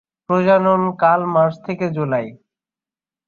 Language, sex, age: Bengali, male, 19-29